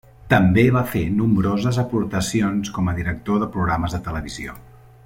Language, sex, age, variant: Catalan, male, 40-49, Central